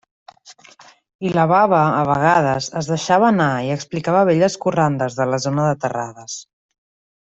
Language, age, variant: Catalan, 19-29, Central